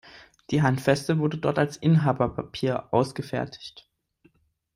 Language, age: German, 19-29